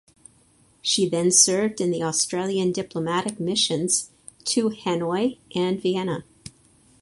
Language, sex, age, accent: English, female, 60-69, United States English